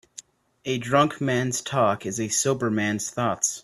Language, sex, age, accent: English, male, 19-29, United States English